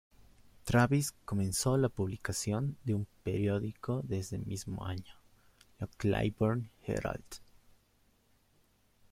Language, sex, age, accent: Spanish, male, 19-29, Andino-Pacífico: Colombia, Perú, Ecuador, oeste de Bolivia y Venezuela andina